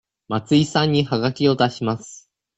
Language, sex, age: Japanese, male, 19-29